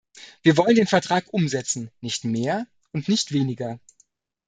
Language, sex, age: German, male, 30-39